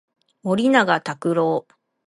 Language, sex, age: Japanese, female, 30-39